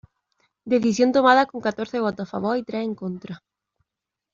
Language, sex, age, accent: Spanish, female, 19-29, España: Sur peninsular (Andalucia, Extremadura, Murcia)